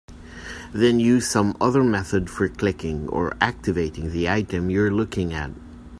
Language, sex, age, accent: English, male, 40-49, Filipino